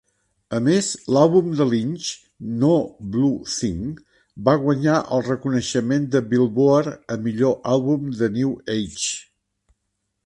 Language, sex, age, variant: Catalan, male, 70-79, Central